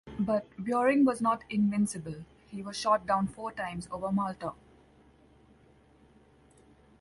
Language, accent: English, India and South Asia (India, Pakistan, Sri Lanka)